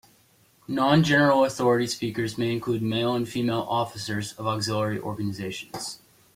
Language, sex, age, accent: English, male, under 19, United States English